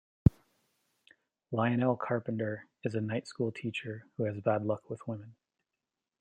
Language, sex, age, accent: English, male, 30-39, United States English